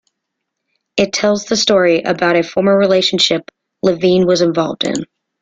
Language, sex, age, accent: English, female, 30-39, United States English